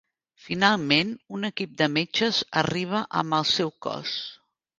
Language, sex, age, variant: Catalan, female, 50-59, Central